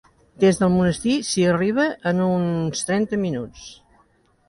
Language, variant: Catalan, Central